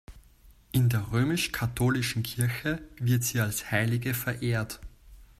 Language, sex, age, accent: German, male, 19-29, Österreichisches Deutsch